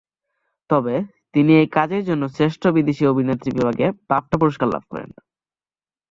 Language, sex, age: Bengali, male, under 19